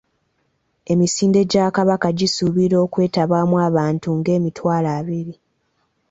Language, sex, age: Ganda, female, 19-29